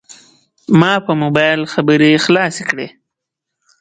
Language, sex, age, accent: Pashto, male, 19-29, معیاري پښتو